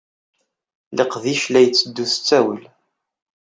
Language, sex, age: Kabyle, male, 30-39